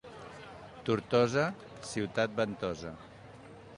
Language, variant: Catalan, Central